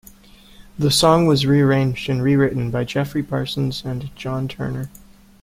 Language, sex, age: English, male, under 19